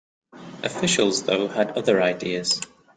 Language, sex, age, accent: English, male, 19-29, England English